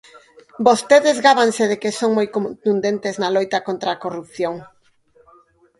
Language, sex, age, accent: Galician, female, 50-59, Normativo (estándar)